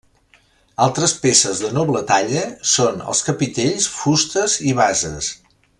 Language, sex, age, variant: Catalan, male, 60-69, Central